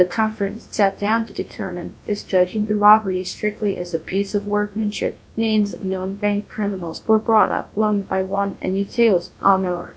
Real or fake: fake